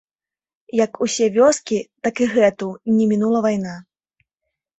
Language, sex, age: Belarusian, female, 19-29